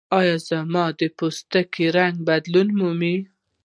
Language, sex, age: Pashto, female, 19-29